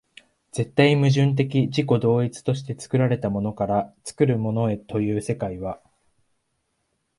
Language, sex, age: Japanese, male, 19-29